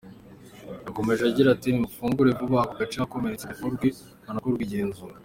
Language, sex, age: Kinyarwanda, male, under 19